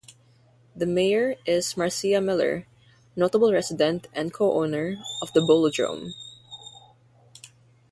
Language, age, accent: English, 19-29, United States English; Filipino